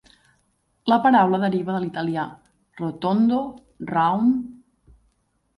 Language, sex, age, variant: Catalan, female, 19-29, Central